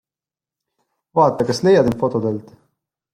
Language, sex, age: Estonian, male, 19-29